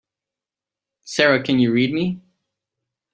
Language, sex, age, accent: English, male, 19-29, United States English